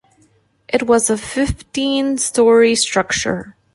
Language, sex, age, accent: English, female, 30-39, United States English